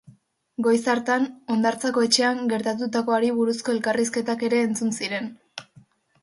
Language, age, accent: Basque, under 19, Mendebalekoa (Araba, Bizkaia, Gipuzkoako mendebaleko herri batzuk)